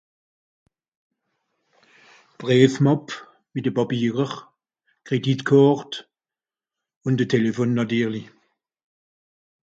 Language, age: Swiss German, 60-69